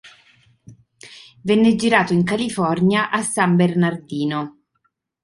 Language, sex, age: Italian, female, 30-39